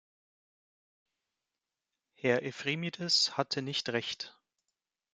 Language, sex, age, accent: German, male, 19-29, Deutschland Deutsch